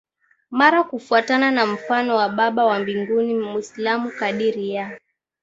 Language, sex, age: Swahili, female, 19-29